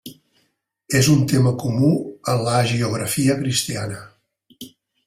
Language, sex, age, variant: Catalan, male, 60-69, Central